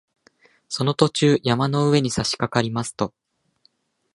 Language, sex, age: Japanese, male, 19-29